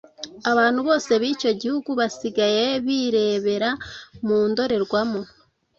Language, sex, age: Kinyarwanda, female, 19-29